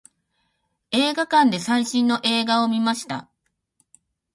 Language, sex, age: Japanese, female, 40-49